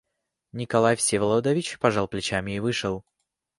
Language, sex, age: Russian, male, 19-29